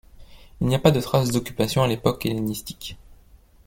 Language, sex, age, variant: French, male, 19-29, Français de métropole